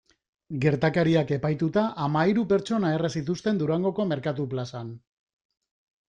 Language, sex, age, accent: Basque, male, 40-49, Mendebalekoa (Araba, Bizkaia, Gipuzkoako mendebaleko herri batzuk)